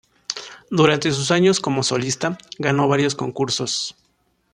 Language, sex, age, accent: Spanish, male, 19-29, México